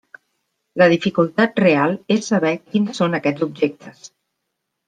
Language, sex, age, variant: Catalan, female, 40-49, Central